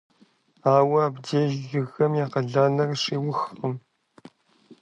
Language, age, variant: Kabardian, 19-29, Адыгэбзэ (Къэбэрдей, Кирил, псоми зэдай)